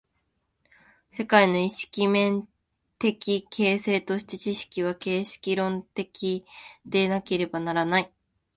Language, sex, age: Japanese, female, 19-29